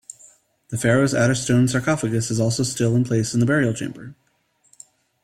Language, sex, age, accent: English, male, 30-39, United States English